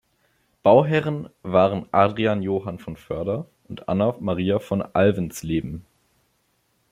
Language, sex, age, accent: German, male, under 19, Deutschland Deutsch